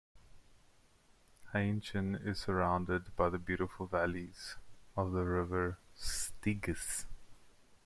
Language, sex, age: English, male, 19-29